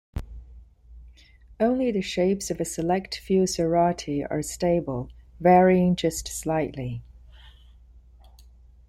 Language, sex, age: English, female, 40-49